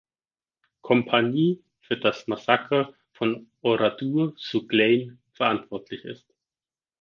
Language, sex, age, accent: German, male, 19-29, Deutschland Deutsch